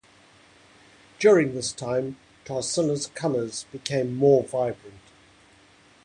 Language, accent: English, Southern African (South Africa, Zimbabwe, Namibia)